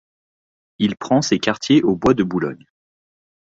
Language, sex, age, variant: French, male, 19-29, Français de métropole